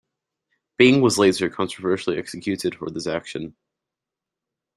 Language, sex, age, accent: English, male, under 19, United States English